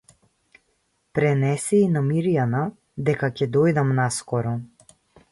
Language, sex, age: Macedonian, female, 30-39